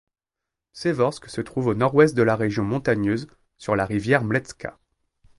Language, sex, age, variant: French, male, 30-39, Français de métropole